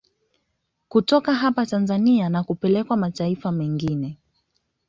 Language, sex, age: Swahili, female, 19-29